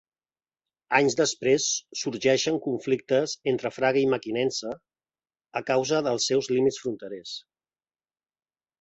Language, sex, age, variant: Catalan, male, 40-49, Central